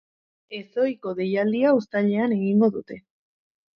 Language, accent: Basque, Erdialdekoa edo Nafarra (Gipuzkoa, Nafarroa)